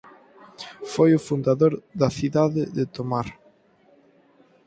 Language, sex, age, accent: Galician, male, 19-29, Atlántico (seseo e gheada)